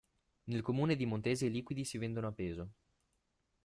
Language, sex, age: Italian, male, under 19